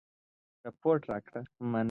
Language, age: Pashto, 19-29